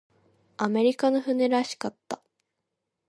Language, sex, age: Japanese, female, 19-29